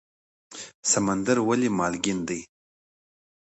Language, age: Pashto, 40-49